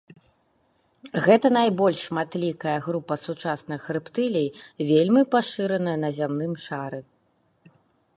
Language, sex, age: Belarusian, female, 30-39